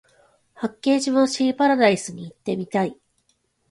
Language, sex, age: Japanese, female, 30-39